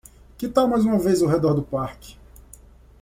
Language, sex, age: Portuguese, male, 19-29